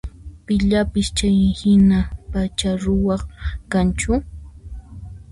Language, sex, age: Puno Quechua, female, 19-29